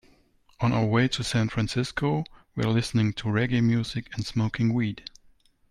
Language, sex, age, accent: English, male, 30-39, United States English